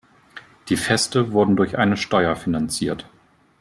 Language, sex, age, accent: German, male, 30-39, Deutschland Deutsch